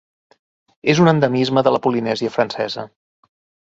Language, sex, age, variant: Catalan, male, 40-49, Central